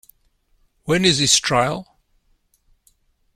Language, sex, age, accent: English, male, 60-69, Southern African (South Africa, Zimbabwe, Namibia)